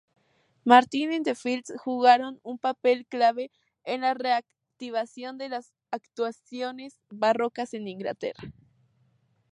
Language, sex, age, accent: Spanish, female, 19-29, México